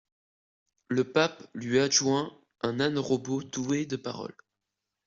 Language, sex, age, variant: French, male, under 19, Français de métropole